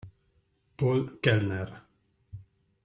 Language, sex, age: Italian, male, 40-49